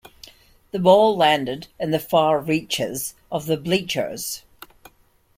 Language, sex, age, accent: English, female, 60-69, Scottish English